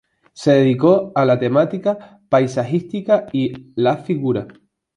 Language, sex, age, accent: Spanish, male, 19-29, España: Sur peninsular (Andalucia, Extremadura, Murcia)